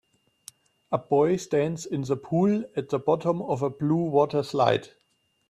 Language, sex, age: English, male, 30-39